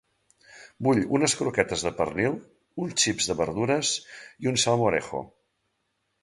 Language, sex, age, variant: Catalan, male, 40-49, Central